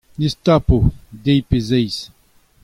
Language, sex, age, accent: Breton, male, 60-69, Kerneveg